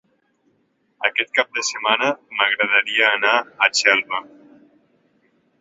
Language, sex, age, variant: Catalan, male, 19-29, Nord-Occidental